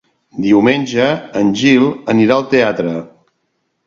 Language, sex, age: Catalan, male, 60-69